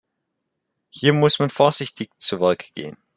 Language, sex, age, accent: German, male, under 19, Deutschland Deutsch